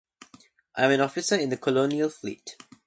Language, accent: English, Australian English